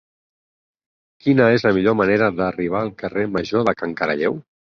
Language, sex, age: Catalan, male, 40-49